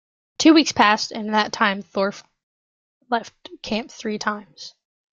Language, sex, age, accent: English, male, under 19, United States English